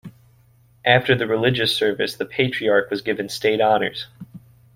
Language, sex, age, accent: English, male, 19-29, United States English